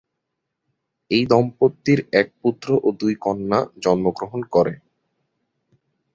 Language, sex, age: Bengali, male, 19-29